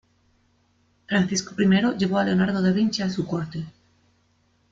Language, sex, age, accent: Spanish, female, 30-39, España: Centro-Sur peninsular (Madrid, Toledo, Castilla-La Mancha)